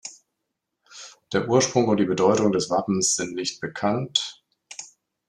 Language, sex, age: German, male, 50-59